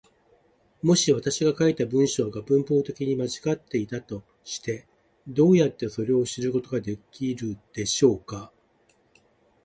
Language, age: Japanese, 60-69